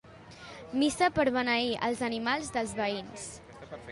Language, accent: Catalan, valencià